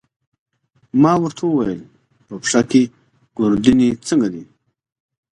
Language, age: Pashto, 40-49